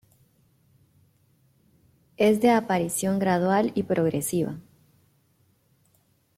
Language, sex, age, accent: Spanish, female, 30-39, América central